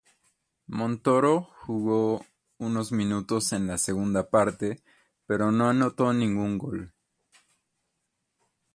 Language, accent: Spanish, México